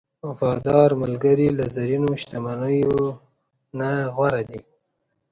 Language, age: Pashto, 30-39